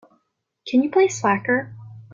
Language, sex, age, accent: English, female, 19-29, Canadian English